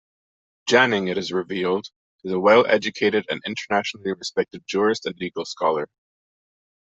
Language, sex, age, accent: English, male, 30-39, Canadian English